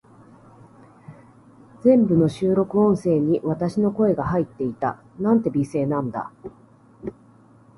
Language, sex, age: Japanese, female, 40-49